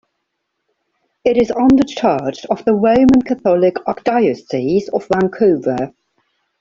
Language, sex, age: English, female, 40-49